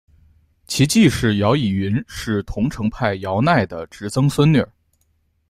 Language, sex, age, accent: Chinese, male, 19-29, 出生地：河北省